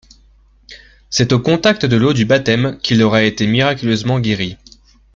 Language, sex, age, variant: French, male, 19-29, Français de métropole